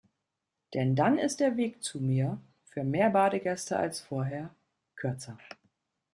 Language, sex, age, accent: German, female, 40-49, Deutschland Deutsch